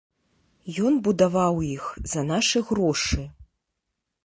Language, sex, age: Belarusian, female, 40-49